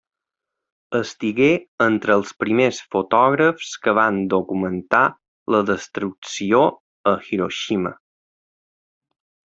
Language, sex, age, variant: Catalan, male, 30-39, Balear